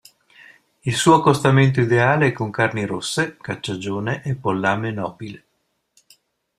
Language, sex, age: Italian, male, 60-69